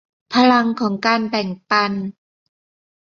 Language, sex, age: Thai, female, 50-59